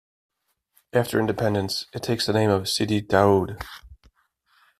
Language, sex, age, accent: English, male, 40-49, United States English